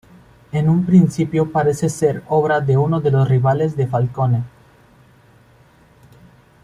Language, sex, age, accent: Spanish, male, under 19, México